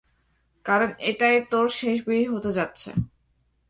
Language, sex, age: Bengali, female, 19-29